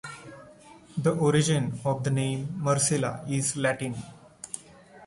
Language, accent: English, India and South Asia (India, Pakistan, Sri Lanka)